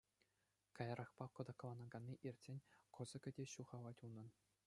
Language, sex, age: Chuvash, male, under 19